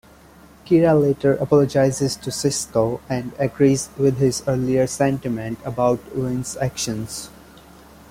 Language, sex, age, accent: English, male, 19-29, India and South Asia (India, Pakistan, Sri Lanka)